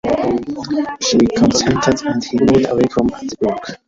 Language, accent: English, United States English